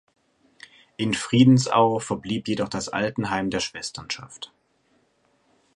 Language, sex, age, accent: German, male, 19-29, Deutschland Deutsch; Süddeutsch